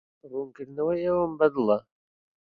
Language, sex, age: Central Kurdish, male, 30-39